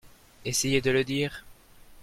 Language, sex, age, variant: French, male, under 19, Français de métropole